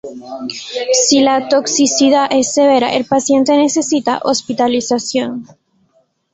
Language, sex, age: Spanish, female, 19-29